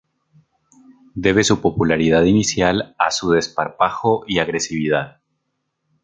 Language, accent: Spanish, Andino-Pacífico: Colombia, Perú, Ecuador, oeste de Bolivia y Venezuela andina